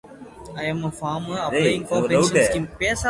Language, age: English, 19-29